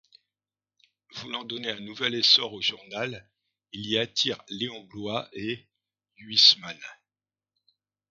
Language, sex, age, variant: French, male, 50-59, Français de métropole